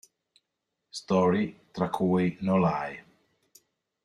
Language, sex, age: Italian, male, 40-49